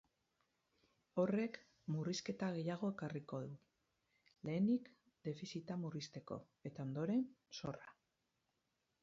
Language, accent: Basque, Mendebalekoa (Araba, Bizkaia, Gipuzkoako mendebaleko herri batzuk)